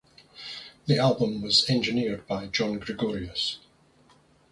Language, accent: English, Scottish English